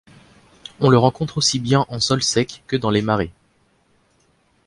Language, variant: French, Français de métropole